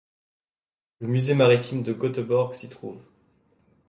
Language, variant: French, Français de métropole